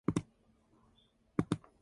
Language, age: English, under 19